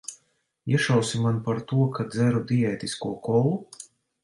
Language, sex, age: Latvian, male, 40-49